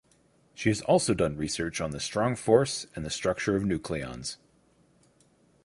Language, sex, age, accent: English, male, 19-29, United States English